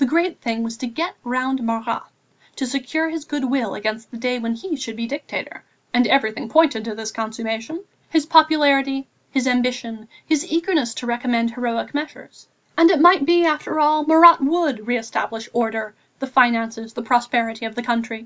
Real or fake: real